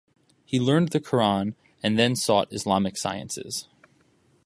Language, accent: English, United States English